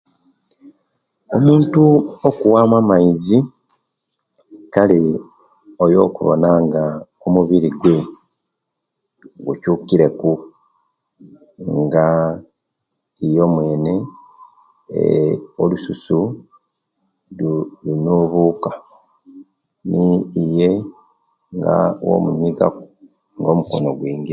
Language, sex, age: Kenyi, male, 40-49